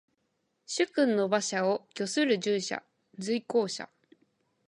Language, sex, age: Japanese, female, 19-29